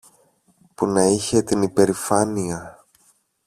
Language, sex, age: Greek, male, 30-39